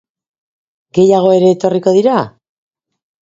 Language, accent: Basque, Mendebalekoa (Araba, Bizkaia, Gipuzkoako mendebaleko herri batzuk)